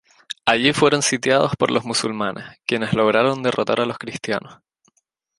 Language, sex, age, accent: Spanish, male, 19-29, España: Islas Canarias